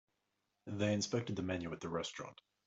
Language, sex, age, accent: English, male, 30-39, Australian English